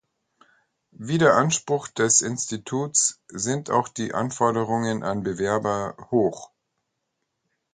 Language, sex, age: German, male, 40-49